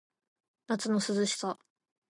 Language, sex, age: Japanese, female, 19-29